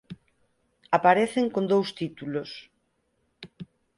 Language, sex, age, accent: Galician, female, 50-59, Central (sen gheada)